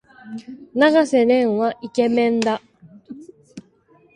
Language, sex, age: Japanese, female, 19-29